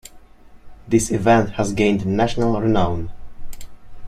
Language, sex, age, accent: English, male, under 19, United States English